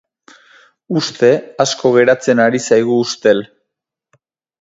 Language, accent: Basque, Erdialdekoa edo Nafarra (Gipuzkoa, Nafarroa)